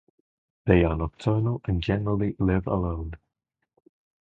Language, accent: English, England English